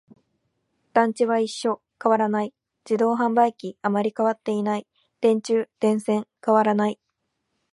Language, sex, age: Japanese, female, 19-29